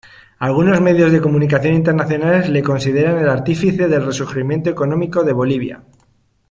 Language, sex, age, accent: Spanish, male, 40-49, España: Norte peninsular (Asturias, Castilla y León, Cantabria, País Vasco, Navarra, Aragón, La Rioja, Guadalajara, Cuenca)